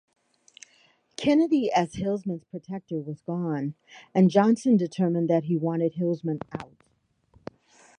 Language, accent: English, United States English